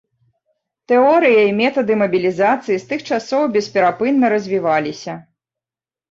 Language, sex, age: Belarusian, female, 30-39